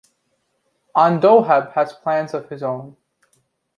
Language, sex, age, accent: English, male, under 19, United States English